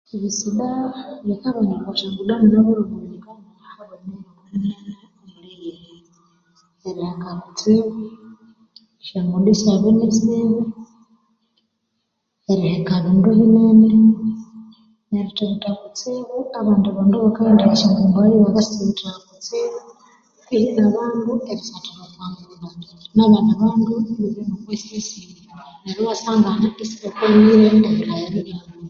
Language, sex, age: Konzo, female, 30-39